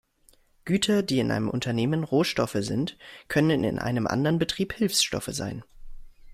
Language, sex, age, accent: German, male, 19-29, Deutschland Deutsch